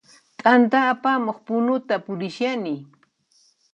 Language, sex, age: Puno Quechua, female, 19-29